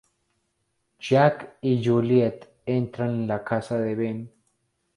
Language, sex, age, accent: Spanish, male, 19-29, Andino-Pacífico: Colombia, Perú, Ecuador, oeste de Bolivia y Venezuela andina